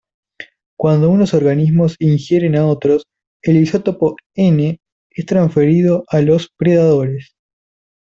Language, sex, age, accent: Spanish, male, under 19, Rioplatense: Argentina, Uruguay, este de Bolivia, Paraguay